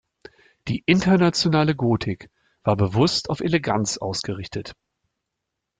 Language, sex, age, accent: German, male, 50-59, Deutschland Deutsch